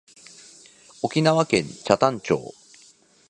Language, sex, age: Japanese, female, 19-29